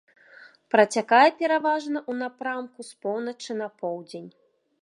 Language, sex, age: Belarusian, female, 30-39